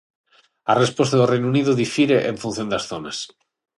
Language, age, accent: Galician, 30-39, Central (gheada); Normativo (estándar); Neofalante